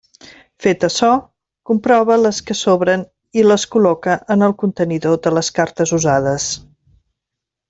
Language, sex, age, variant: Catalan, female, 50-59, Central